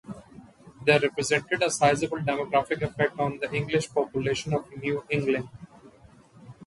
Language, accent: English, India and South Asia (India, Pakistan, Sri Lanka)